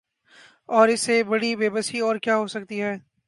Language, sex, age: Urdu, male, 19-29